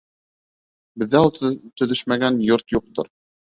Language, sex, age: Bashkir, male, 19-29